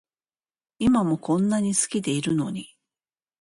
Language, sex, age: Japanese, female, 40-49